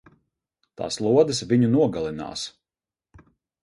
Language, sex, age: Latvian, male, 40-49